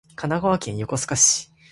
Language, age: Japanese, 19-29